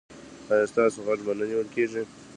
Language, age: Pashto, under 19